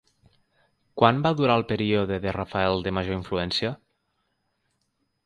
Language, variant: Catalan, Nord-Occidental